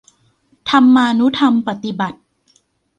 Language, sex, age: Thai, female, 19-29